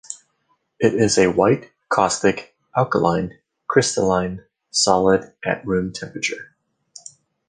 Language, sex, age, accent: English, male, 30-39, United States English